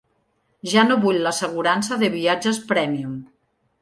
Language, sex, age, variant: Catalan, female, 50-59, Central